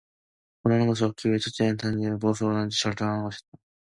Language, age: Korean, 19-29